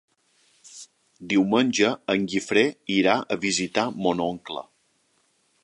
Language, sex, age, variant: Catalan, male, 60-69, Balear